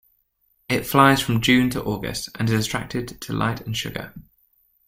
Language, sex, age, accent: English, male, 19-29, England English